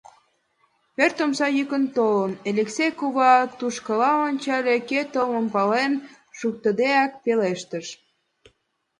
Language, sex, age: Mari, female, 19-29